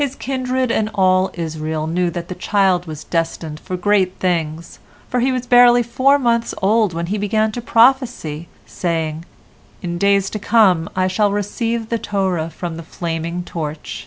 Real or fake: real